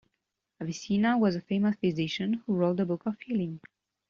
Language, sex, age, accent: English, female, 30-39, United States English